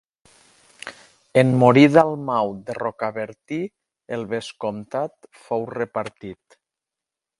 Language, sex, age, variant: Catalan, male, 50-59, Septentrional